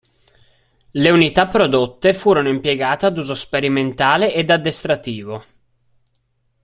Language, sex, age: Italian, male, 19-29